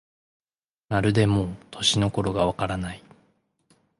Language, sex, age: Japanese, male, 19-29